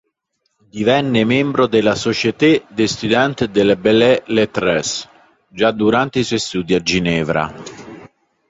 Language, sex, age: Italian, male, 40-49